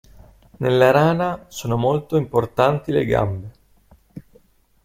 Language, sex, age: Italian, male, 30-39